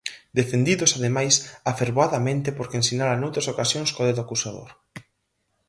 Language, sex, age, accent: Galician, female, 19-29, Atlántico (seseo e gheada)